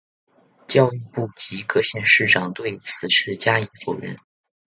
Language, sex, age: Chinese, male, under 19